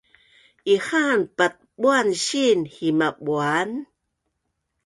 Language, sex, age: Bunun, female, 60-69